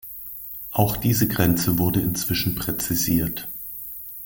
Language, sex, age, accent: German, male, 40-49, Deutschland Deutsch